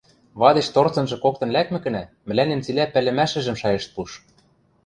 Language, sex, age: Western Mari, male, 19-29